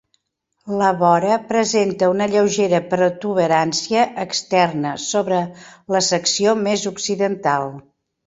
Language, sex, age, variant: Catalan, female, 70-79, Central